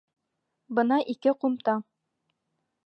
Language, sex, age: Bashkir, female, 19-29